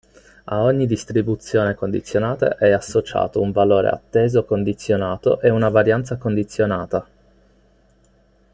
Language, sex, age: Italian, male, 19-29